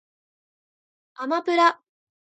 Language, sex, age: Japanese, female, 19-29